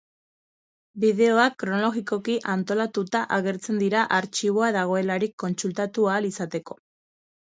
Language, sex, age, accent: Basque, female, 30-39, Erdialdekoa edo Nafarra (Gipuzkoa, Nafarroa)